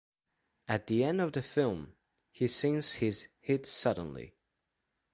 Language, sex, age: English, male, under 19